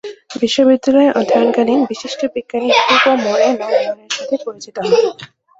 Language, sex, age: Bengali, female, 19-29